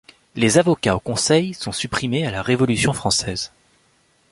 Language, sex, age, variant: French, male, 19-29, Français de métropole